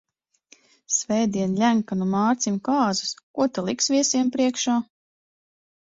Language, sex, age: Latvian, female, 40-49